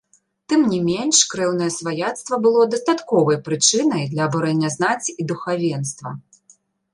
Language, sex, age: Belarusian, female, 30-39